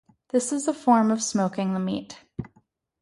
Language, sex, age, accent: English, female, 19-29, United States English